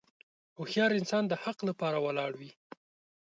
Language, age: Pashto, 19-29